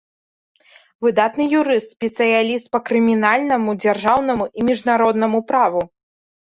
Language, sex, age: Belarusian, female, 19-29